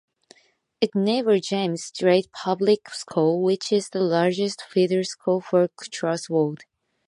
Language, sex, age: English, female, 19-29